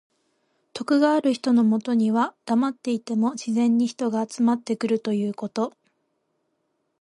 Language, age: Japanese, 19-29